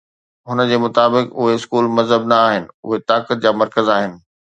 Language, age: Sindhi, 40-49